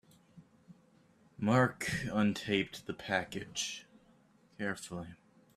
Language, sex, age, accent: English, male, under 19, United States English